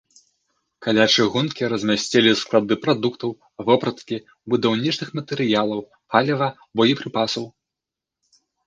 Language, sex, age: Belarusian, male, 19-29